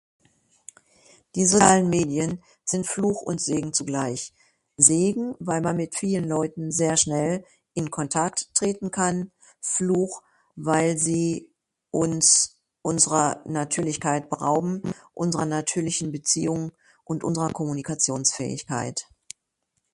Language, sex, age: German, female, 60-69